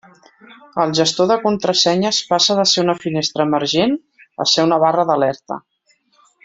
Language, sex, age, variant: Catalan, female, 40-49, Central